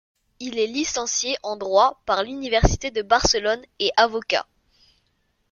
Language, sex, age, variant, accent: French, male, 19-29, Français d'Europe, Français de Belgique